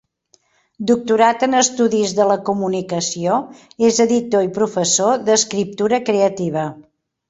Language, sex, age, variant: Catalan, female, 70-79, Central